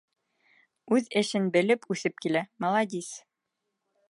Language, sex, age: Bashkir, female, 19-29